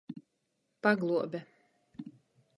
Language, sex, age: Latgalian, female, 30-39